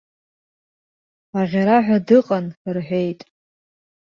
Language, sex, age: Abkhazian, female, 19-29